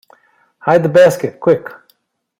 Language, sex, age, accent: English, male, 70-79, United States English